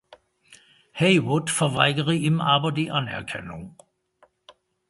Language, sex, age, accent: German, male, 60-69, Deutschland Deutsch